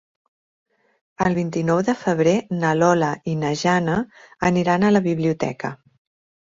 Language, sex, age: Catalan, female, 40-49